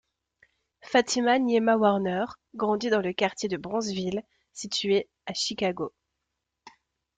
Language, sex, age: French, female, 19-29